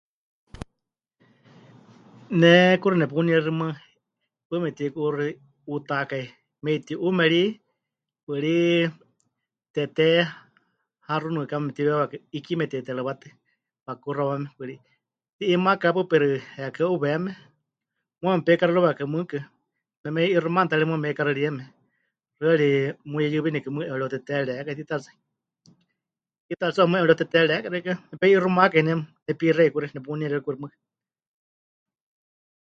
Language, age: Huichol, 50-59